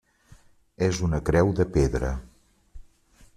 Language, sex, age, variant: Catalan, male, 50-59, Central